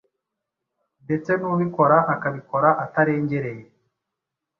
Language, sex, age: Kinyarwanda, male, 19-29